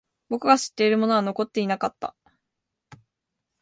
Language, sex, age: Japanese, female, under 19